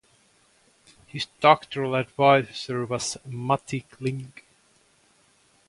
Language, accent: English, United States English